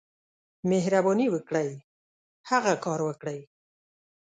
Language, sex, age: Pashto, female, 50-59